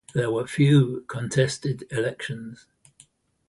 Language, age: English, 80-89